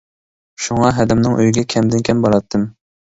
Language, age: Uyghur, 19-29